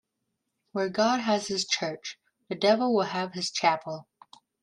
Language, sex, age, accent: English, female, 19-29, United States English